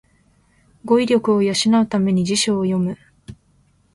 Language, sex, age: Japanese, female, 19-29